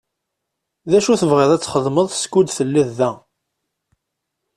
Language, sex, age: Kabyle, male, 30-39